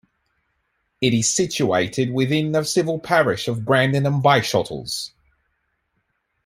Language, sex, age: English, male, 40-49